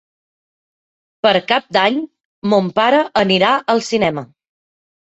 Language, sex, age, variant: Catalan, female, 40-49, Central